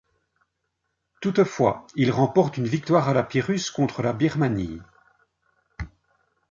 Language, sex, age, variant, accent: French, male, 60-69, Français d'Europe, Français de Belgique